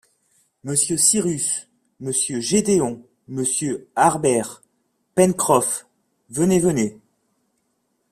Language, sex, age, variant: French, male, 40-49, Français de métropole